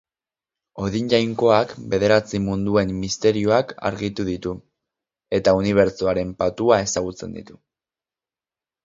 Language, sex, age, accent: Basque, male, 19-29, Mendebalekoa (Araba, Bizkaia, Gipuzkoako mendebaleko herri batzuk)